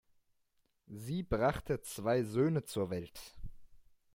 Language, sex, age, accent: German, female, 19-29, Deutschland Deutsch